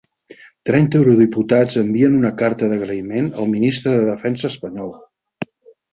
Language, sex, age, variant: Catalan, male, 60-69, Central